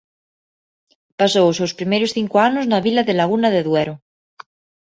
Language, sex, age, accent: Galician, female, 19-29, Neofalante